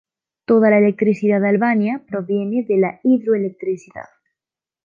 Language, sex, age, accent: Spanish, female, under 19, Andino-Pacífico: Colombia, Perú, Ecuador, oeste de Bolivia y Venezuela andina